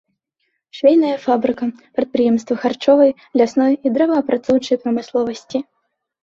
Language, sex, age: Belarusian, female, 19-29